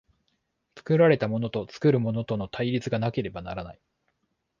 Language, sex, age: Japanese, male, 30-39